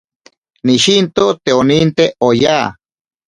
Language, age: Ashéninka Perené, 40-49